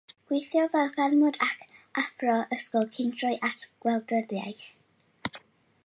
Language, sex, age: Welsh, female, under 19